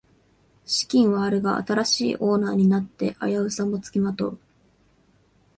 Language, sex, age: Japanese, female, 19-29